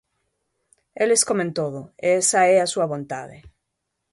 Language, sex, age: Galician, female, 30-39